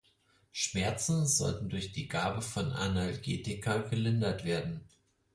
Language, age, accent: German, 30-39, Deutschland Deutsch